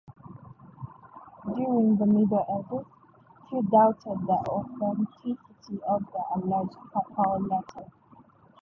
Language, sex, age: English, female, 19-29